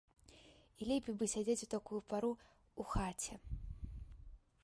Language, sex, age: Belarusian, female, under 19